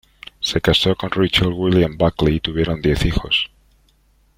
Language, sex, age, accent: Spanish, male, 40-49, España: Centro-Sur peninsular (Madrid, Toledo, Castilla-La Mancha)